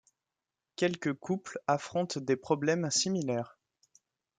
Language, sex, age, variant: French, male, 19-29, Français de métropole